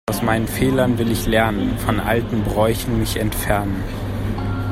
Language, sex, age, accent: German, male, 30-39, Deutschland Deutsch